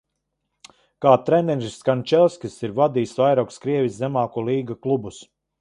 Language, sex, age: Latvian, male, 50-59